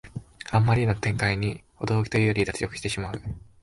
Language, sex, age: Japanese, male, under 19